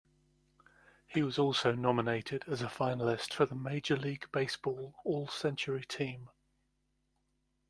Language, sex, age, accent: English, male, 50-59, England English